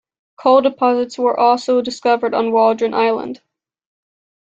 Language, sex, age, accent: English, female, under 19, United States English